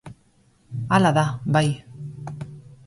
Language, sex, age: Basque, female, 40-49